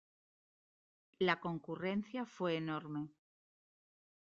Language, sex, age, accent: Spanish, female, 30-39, España: Norte peninsular (Asturias, Castilla y León, Cantabria, País Vasco, Navarra, Aragón, La Rioja, Guadalajara, Cuenca)